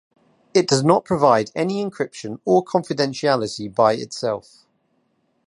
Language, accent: English, England English